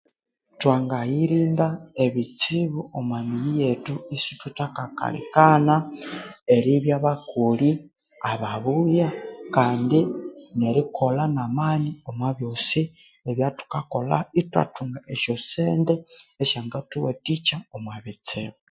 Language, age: Konzo, 19-29